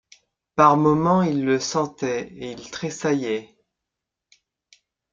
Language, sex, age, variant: French, male, 30-39, Français de métropole